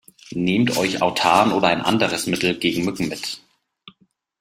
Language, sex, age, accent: German, male, 30-39, Deutschland Deutsch